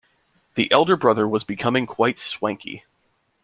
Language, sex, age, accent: English, male, 19-29, United States English